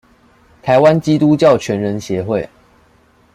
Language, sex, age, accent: Chinese, male, under 19, 出生地：臺中市